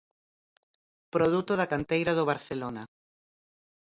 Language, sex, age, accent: Galician, female, 40-49, Oriental (común en zona oriental)